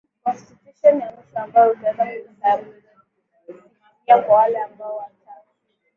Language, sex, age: Swahili, female, 19-29